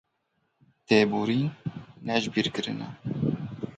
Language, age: Kurdish, 19-29